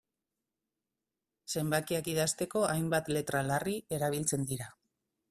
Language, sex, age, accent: Basque, female, 40-49, Mendebalekoa (Araba, Bizkaia, Gipuzkoako mendebaleko herri batzuk)